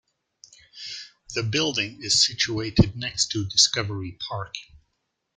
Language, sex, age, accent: English, male, 60-69, United States English